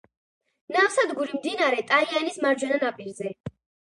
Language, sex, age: Georgian, female, under 19